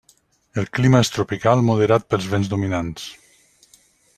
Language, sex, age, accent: Catalan, male, 50-59, valencià